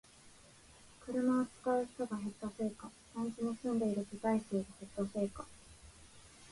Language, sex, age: Japanese, female, 19-29